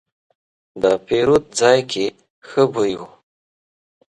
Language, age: Pashto, 30-39